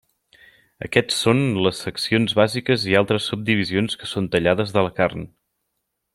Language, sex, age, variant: Catalan, male, 30-39, Central